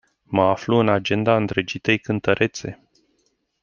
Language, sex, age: Romanian, male, 40-49